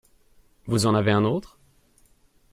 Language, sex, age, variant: French, male, 19-29, Français de métropole